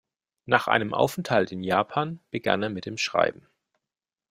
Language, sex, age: German, male, 40-49